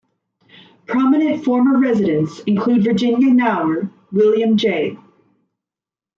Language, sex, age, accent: English, female, 40-49, Canadian English